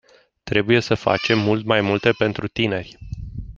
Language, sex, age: Romanian, male, 40-49